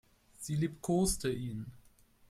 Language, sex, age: German, male, 19-29